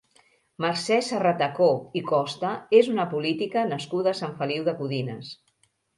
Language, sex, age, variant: Catalan, female, 50-59, Central